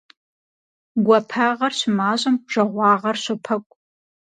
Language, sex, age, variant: Kabardian, female, 30-39, Адыгэбзэ (Къэбэрдей, Кирил, Урысей)